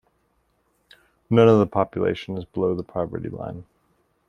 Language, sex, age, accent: English, male, 30-39, United States English